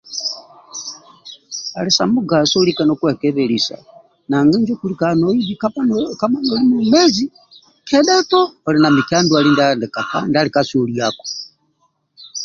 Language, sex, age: Amba (Uganda), male, 60-69